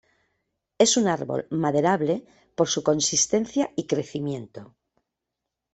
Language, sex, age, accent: Spanish, female, 50-59, España: Norte peninsular (Asturias, Castilla y León, Cantabria, País Vasco, Navarra, Aragón, La Rioja, Guadalajara, Cuenca)